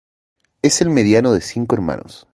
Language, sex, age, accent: Spanish, male, 30-39, Chileno: Chile, Cuyo